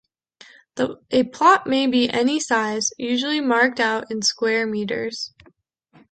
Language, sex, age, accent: English, female, 19-29, United States English